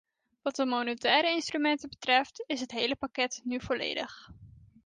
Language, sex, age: Dutch, female, 19-29